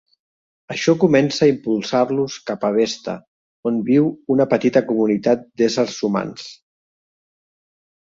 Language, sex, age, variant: Catalan, male, 50-59, Central